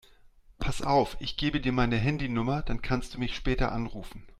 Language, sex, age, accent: German, male, 40-49, Deutschland Deutsch